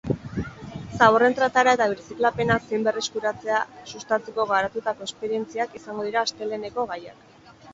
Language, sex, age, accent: Basque, female, 19-29, Mendebalekoa (Araba, Bizkaia, Gipuzkoako mendebaleko herri batzuk)